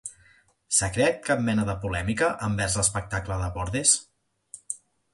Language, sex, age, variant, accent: Catalan, male, 30-39, Central, central